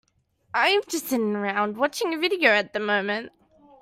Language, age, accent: English, under 19, Australian English